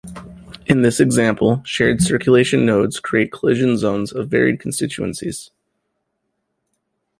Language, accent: English, United States English